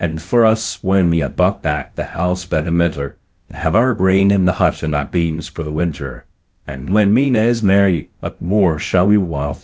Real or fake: fake